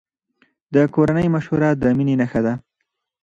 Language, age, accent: Pashto, 30-39, پکتیا ولایت، احمدزی